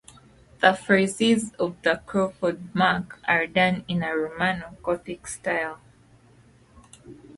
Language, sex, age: English, female, 19-29